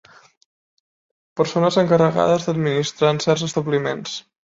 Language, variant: Catalan, Central